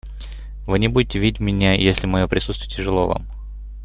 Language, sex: Russian, male